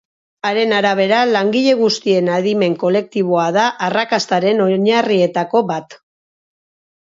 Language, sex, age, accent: Basque, female, 40-49, Mendebalekoa (Araba, Bizkaia, Gipuzkoako mendebaleko herri batzuk)